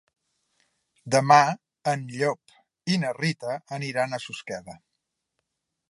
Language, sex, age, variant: Catalan, male, 50-59, Central